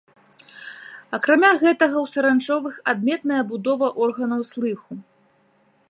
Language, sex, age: Belarusian, female, 30-39